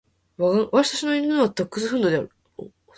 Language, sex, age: Japanese, female, 19-29